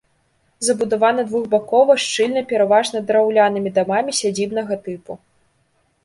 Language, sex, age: Belarusian, female, 19-29